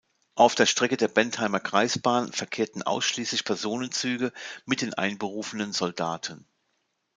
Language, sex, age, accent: German, male, 50-59, Deutschland Deutsch